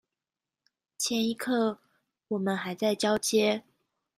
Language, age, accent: Chinese, 19-29, 出生地：臺北市